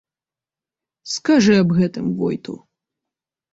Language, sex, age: Belarusian, female, under 19